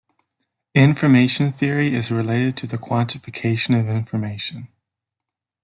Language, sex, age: English, male, under 19